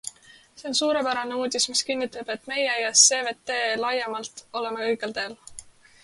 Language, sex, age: Estonian, female, 19-29